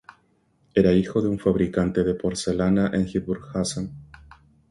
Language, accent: Spanish, Chileno: Chile, Cuyo